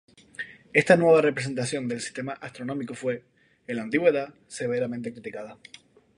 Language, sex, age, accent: Spanish, male, 19-29, España: Islas Canarias